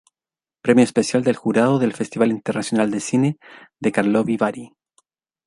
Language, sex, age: Spanish, male, 40-49